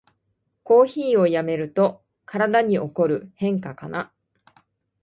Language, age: Japanese, 40-49